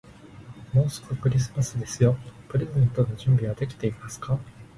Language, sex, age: Japanese, male, 19-29